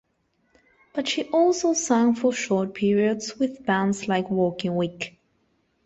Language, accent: English, England English